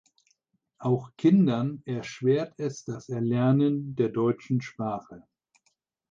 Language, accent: German, Deutschland Deutsch